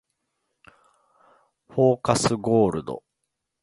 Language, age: Japanese, 40-49